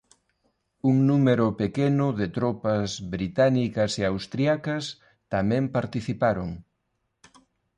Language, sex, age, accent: Galician, male, 30-39, Neofalante